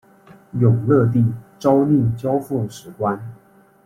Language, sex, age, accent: Chinese, male, 19-29, 出生地：四川省